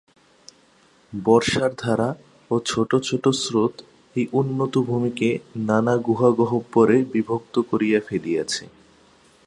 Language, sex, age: Bengali, male, 19-29